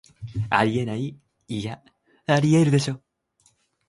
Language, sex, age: Japanese, male, 19-29